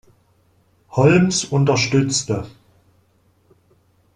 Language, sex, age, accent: German, male, 40-49, Deutschland Deutsch